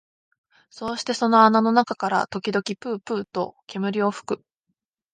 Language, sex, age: Japanese, female, 19-29